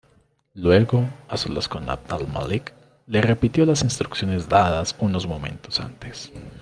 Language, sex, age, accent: Spanish, male, 19-29, Andino-Pacífico: Colombia, Perú, Ecuador, oeste de Bolivia y Venezuela andina